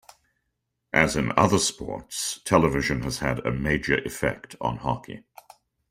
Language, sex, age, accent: English, male, 60-69, Canadian English